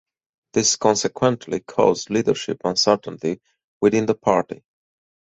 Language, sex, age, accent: English, male, 40-49, United States English